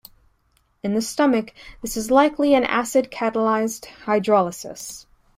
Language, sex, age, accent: English, female, 19-29, United States English